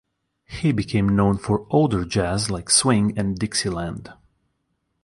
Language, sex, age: English, male, 30-39